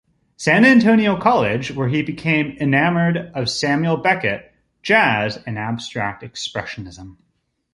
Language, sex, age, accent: English, male, 30-39, United States English